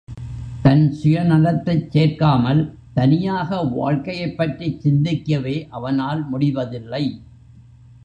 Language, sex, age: Tamil, male, 70-79